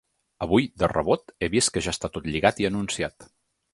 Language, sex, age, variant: Catalan, male, 30-39, Nord-Occidental